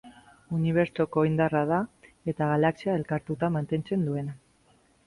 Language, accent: Basque, Mendebalekoa (Araba, Bizkaia, Gipuzkoako mendebaleko herri batzuk)